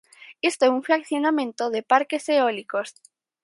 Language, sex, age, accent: Galician, female, under 19, Normativo (estándar)